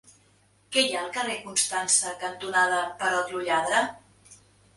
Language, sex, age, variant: Catalan, female, 30-39, Central